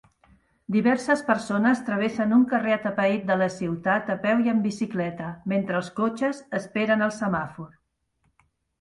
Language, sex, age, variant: Catalan, female, 50-59, Central